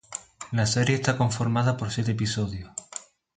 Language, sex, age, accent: Spanish, male, 30-39, España: Sur peninsular (Andalucia, Extremadura, Murcia)